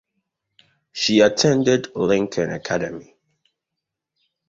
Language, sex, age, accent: English, male, 19-29, United States English